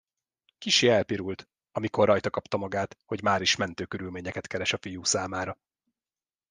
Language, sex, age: Hungarian, male, 30-39